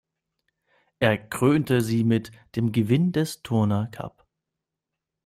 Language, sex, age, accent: German, male, 19-29, Deutschland Deutsch